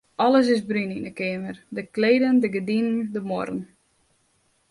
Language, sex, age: Western Frisian, female, 19-29